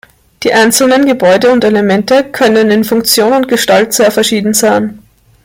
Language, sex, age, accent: German, female, 19-29, Österreichisches Deutsch